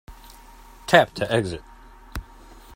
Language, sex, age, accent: English, male, 40-49, United States English